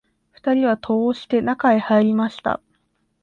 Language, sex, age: Japanese, female, under 19